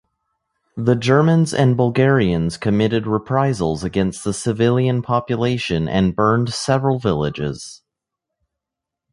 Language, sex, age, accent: English, male, 19-29, United States English